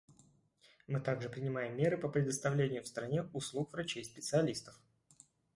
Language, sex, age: Russian, male, 19-29